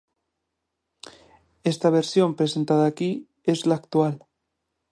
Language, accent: Spanish, España: Centro-Sur peninsular (Madrid, Toledo, Castilla-La Mancha)